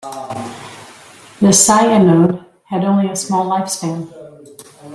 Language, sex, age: English, female, 50-59